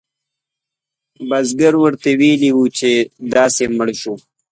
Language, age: Pashto, 19-29